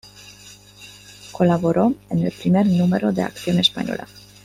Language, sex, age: Spanish, female, 30-39